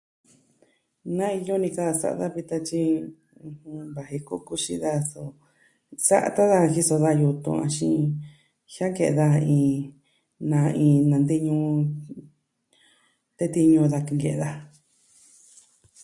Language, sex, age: Southwestern Tlaxiaco Mixtec, female, 40-49